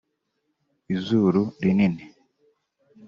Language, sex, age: Kinyarwanda, male, 19-29